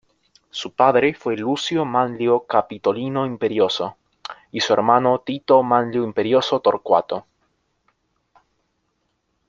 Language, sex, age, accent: Spanish, male, 19-29, México